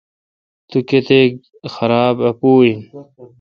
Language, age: Kalkoti, 19-29